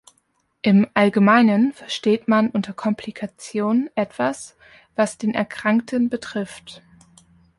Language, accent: German, Deutschland Deutsch